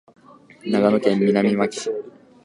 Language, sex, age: Japanese, male, 19-29